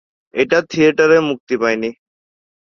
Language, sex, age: Bengali, male, 19-29